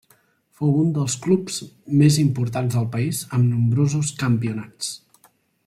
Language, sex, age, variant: Catalan, male, 19-29, Central